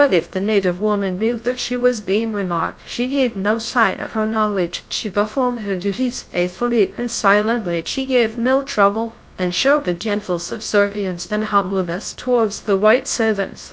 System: TTS, GlowTTS